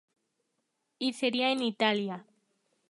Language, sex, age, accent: Spanish, female, 19-29, México